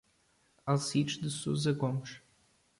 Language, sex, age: Portuguese, male, 19-29